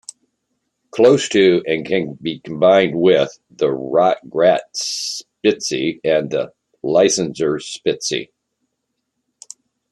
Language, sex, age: English, male, 60-69